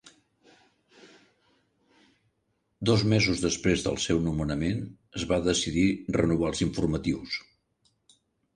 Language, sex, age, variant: Catalan, male, 70-79, Central